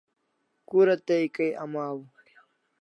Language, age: Kalasha, 19-29